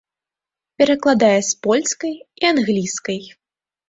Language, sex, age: Belarusian, female, under 19